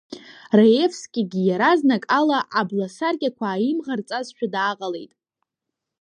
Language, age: Abkhazian, under 19